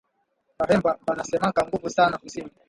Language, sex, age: Swahili, male, 19-29